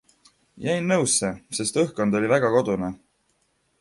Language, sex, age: Estonian, male, 19-29